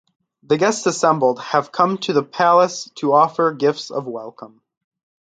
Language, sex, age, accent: English, male, under 19, United States English